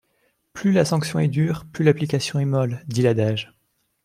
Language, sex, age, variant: French, male, 19-29, Français de métropole